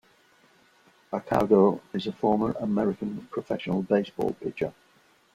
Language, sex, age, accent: English, male, 60-69, England English